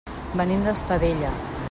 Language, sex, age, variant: Catalan, female, 50-59, Central